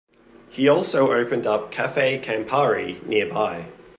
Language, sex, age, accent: English, male, 30-39, Australian English